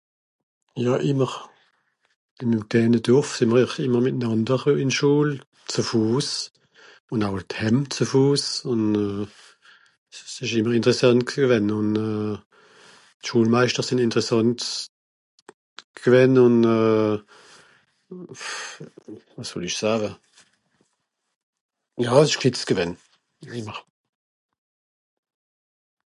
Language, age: Swiss German, 60-69